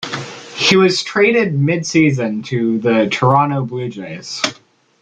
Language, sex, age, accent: English, male, under 19, United States English